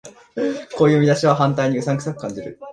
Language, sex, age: Japanese, male, 19-29